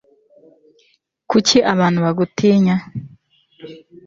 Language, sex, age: Kinyarwanda, female, 19-29